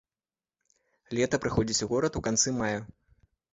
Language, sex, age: Belarusian, male, 30-39